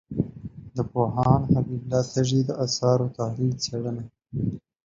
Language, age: Pashto, 19-29